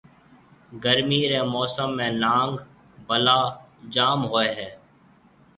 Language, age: Marwari (Pakistan), 30-39